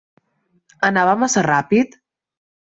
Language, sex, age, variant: Catalan, female, 19-29, Central